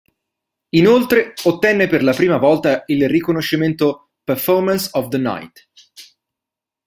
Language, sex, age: Italian, male, 30-39